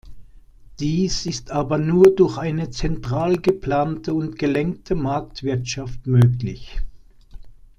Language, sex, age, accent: German, male, 60-69, Deutschland Deutsch